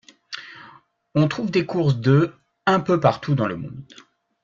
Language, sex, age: French, male, 60-69